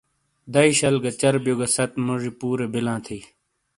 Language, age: Shina, 30-39